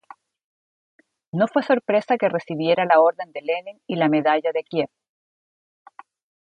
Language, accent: Spanish, Chileno: Chile, Cuyo